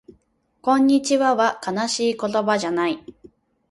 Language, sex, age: Japanese, female, 19-29